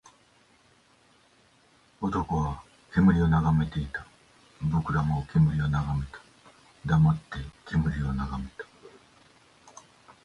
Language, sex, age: Japanese, male, 50-59